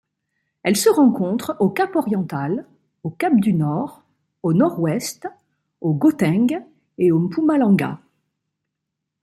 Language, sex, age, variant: French, female, 50-59, Français de métropole